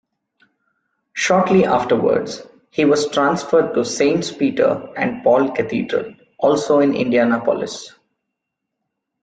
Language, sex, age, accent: English, male, 19-29, India and South Asia (India, Pakistan, Sri Lanka)